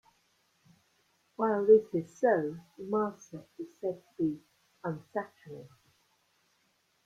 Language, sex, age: English, female, 60-69